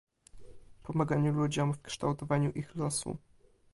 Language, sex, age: Polish, male, under 19